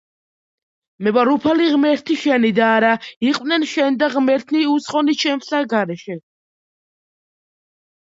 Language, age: Georgian, under 19